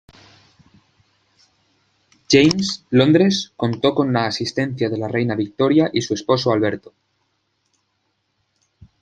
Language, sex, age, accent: Spanish, male, 19-29, España: Centro-Sur peninsular (Madrid, Toledo, Castilla-La Mancha)